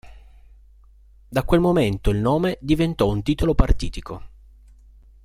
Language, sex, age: Italian, male, 30-39